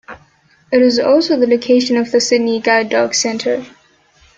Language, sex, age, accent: English, female, 19-29, United States English